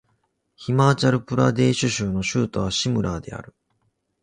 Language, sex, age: Japanese, male, 40-49